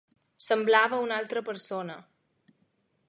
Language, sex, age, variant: Catalan, female, 19-29, Balear